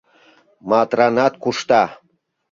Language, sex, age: Mari, male, 40-49